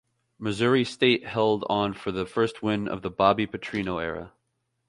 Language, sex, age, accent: English, male, 19-29, United States English